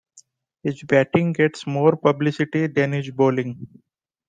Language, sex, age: English, male, 19-29